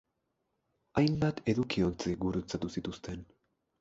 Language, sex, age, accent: Basque, male, 19-29, Erdialdekoa edo Nafarra (Gipuzkoa, Nafarroa)